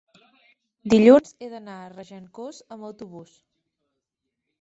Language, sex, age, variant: Catalan, female, 30-39, Central